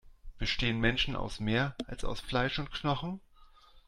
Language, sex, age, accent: German, male, 40-49, Deutschland Deutsch